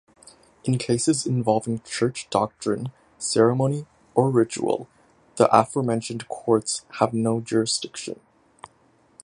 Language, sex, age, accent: English, male, 19-29, Canadian English